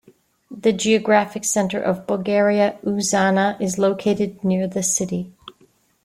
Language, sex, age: English, female, 50-59